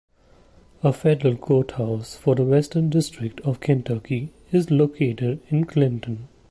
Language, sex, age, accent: English, male, 19-29, India and South Asia (India, Pakistan, Sri Lanka)